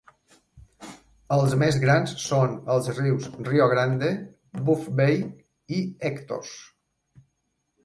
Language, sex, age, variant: Catalan, male, 50-59, Balear